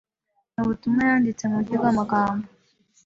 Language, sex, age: Kinyarwanda, female, 19-29